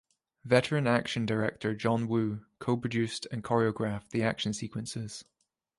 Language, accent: English, Scottish English